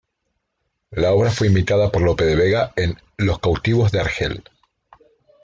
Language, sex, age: Spanish, male, 40-49